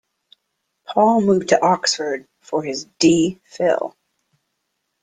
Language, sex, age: English, female, 50-59